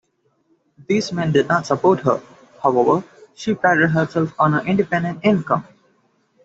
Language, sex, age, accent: English, male, 19-29, India and South Asia (India, Pakistan, Sri Lanka)